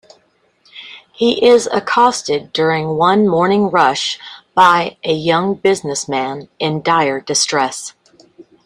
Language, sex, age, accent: English, female, 40-49, United States English